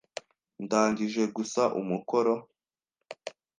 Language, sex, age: Kinyarwanda, male, under 19